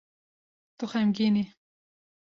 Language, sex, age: Kurdish, female, 19-29